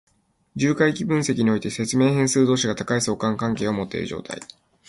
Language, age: Japanese, 19-29